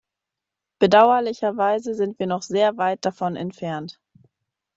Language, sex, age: German, female, 19-29